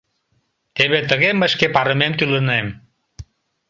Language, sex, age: Mari, male, 50-59